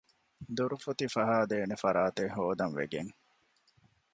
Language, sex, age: Divehi, male, 30-39